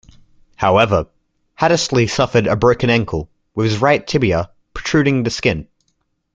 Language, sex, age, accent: English, male, under 19, Australian English